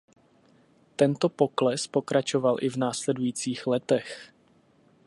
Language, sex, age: Czech, male, 30-39